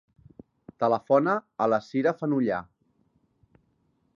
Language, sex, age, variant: Catalan, male, 40-49, Central